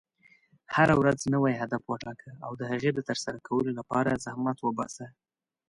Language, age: Pashto, 19-29